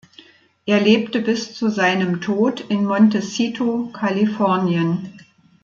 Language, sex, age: German, female, 60-69